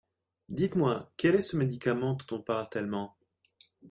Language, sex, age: French, male, 30-39